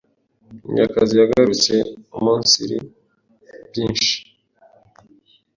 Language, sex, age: Kinyarwanda, male, 19-29